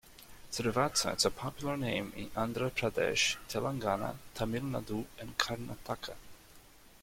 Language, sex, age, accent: English, male, 19-29, United States English